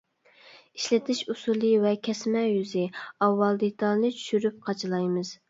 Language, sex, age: Uyghur, female, 19-29